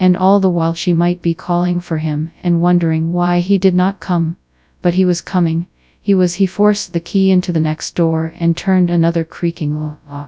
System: TTS, FastPitch